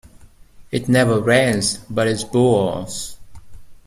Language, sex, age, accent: English, male, 30-39, United States English